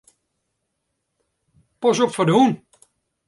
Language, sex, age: Western Frisian, male, 70-79